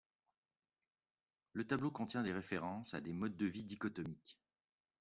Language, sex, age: French, male, 40-49